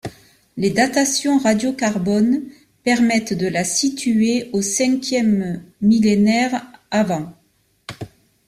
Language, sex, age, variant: French, female, 50-59, Français de métropole